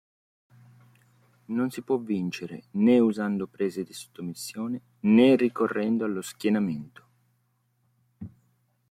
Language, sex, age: Italian, male, 30-39